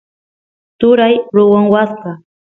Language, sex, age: Santiago del Estero Quichua, female, 19-29